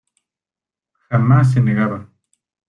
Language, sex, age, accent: Spanish, male, 30-39, México